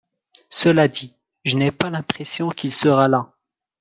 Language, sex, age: French, male, 19-29